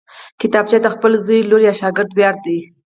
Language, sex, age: Pashto, female, 19-29